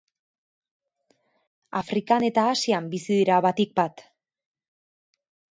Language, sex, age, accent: Basque, female, 19-29, Erdialdekoa edo Nafarra (Gipuzkoa, Nafarroa)